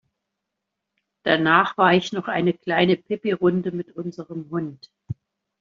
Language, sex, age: German, female, 60-69